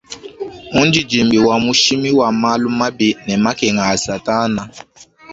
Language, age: Luba-Lulua, 19-29